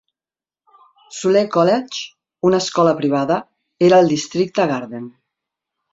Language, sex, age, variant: Catalan, female, 40-49, Central